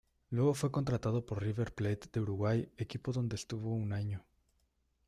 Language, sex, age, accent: Spanish, male, 19-29, México